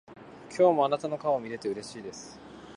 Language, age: Japanese, 30-39